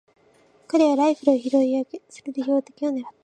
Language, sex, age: Japanese, female, 19-29